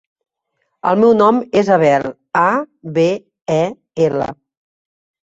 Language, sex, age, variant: Catalan, female, 50-59, Central